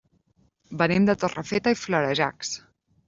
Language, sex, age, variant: Catalan, female, 30-39, Central